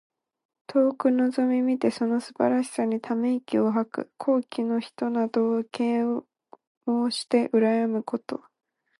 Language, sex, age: Japanese, female, 19-29